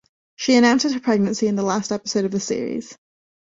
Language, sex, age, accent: English, female, 19-29, England English